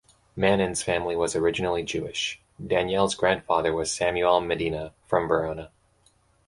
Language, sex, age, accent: English, male, 19-29, United States English